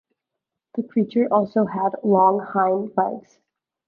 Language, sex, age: English, female, 19-29